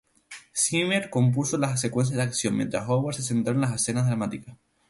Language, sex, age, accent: Spanish, male, 19-29, España: Islas Canarias